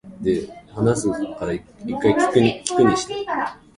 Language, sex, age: Japanese, male, under 19